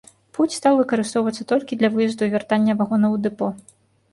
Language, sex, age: Belarusian, female, 30-39